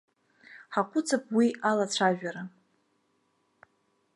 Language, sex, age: Abkhazian, female, 30-39